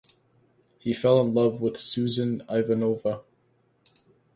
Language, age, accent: English, 19-29, Canadian English